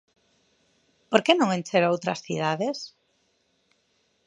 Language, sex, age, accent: Galician, female, 30-39, Normativo (estándar)